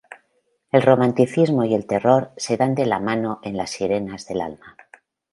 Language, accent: Spanish, España: Centro-Sur peninsular (Madrid, Toledo, Castilla-La Mancha)